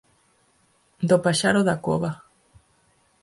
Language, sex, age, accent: Galician, female, 19-29, Normativo (estándar)